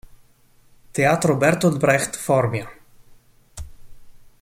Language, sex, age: Italian, male, 40-49